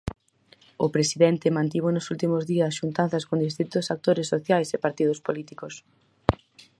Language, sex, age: Galician, female, 19-29